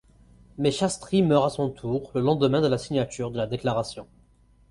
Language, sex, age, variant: French, male, 19-29, Français du nord de l'Afrique